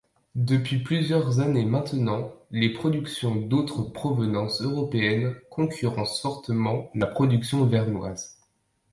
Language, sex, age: French, male, under 19